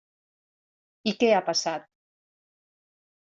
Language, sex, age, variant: Catalan, female, 40-49, Central